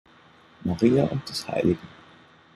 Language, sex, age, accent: German, male, 30-39, Deutschland Deutsch